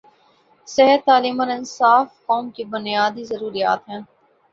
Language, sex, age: Urdu, female, 19-29